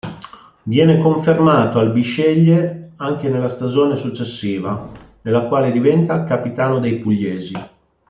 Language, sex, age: Italian, male, 40-49